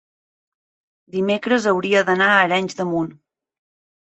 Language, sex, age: Catalan, female, 40-49